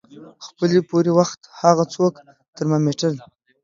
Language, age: Pashto, 19-29